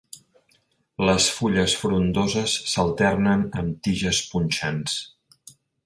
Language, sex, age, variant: Catalan, male, 50-59, Central